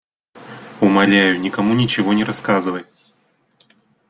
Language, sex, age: Russian, male, 19-29